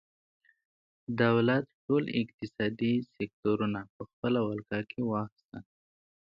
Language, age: Pashto, 19-29